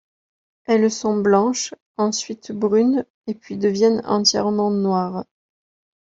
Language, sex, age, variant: French, female, 30-39, Français de métropole